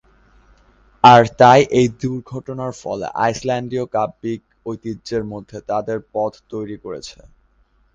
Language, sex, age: Bengali, male, under 19